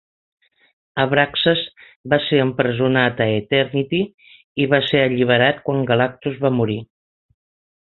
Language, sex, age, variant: Catalan, female, 60-69, Central